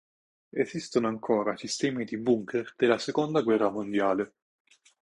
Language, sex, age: Italian, male, 19-29